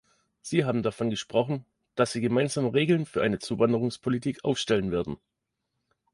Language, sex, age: German, male, 30-39